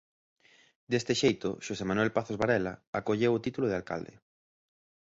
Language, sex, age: Galician, male, 30-39